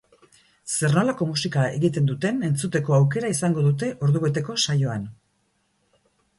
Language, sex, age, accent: Basque, female, 40-49, Erdialdekoa edo Nafarra (Gipuzkoa, Nafarroa)